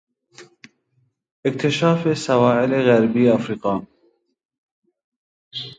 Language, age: Persian, 19-29